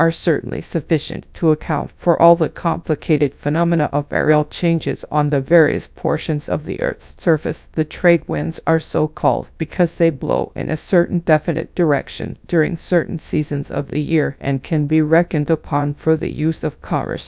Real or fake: fake